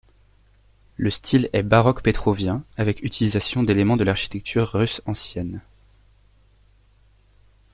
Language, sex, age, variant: French, male, 19-29, Français de métropole